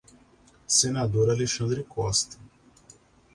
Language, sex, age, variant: Portuguese, male, 40-49, Portuguese (Brasil)